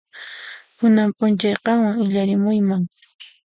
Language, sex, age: Puno Quechua, female, 19-29